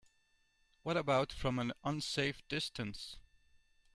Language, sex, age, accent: English, male, 40-49, England English